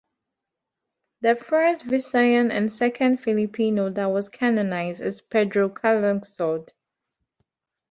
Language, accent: English, Southern African (South Africa, Zimbabwe, Namibia)